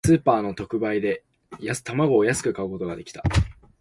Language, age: Japanese, under 19